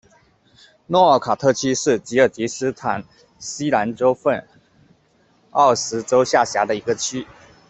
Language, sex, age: Chinese, male, 30-39